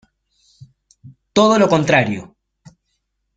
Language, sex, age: Spanish, male, 40-49